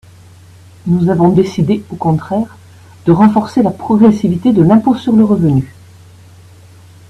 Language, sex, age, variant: French, female, 60-69, Français de métropole